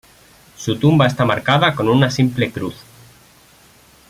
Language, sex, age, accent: Spanish, male, 19-29, España: Centro-Sur peninsular (Madrid, Toledo, Castilla-La Mancha)